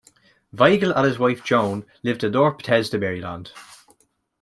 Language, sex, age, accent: English, male, 19-29, Irish English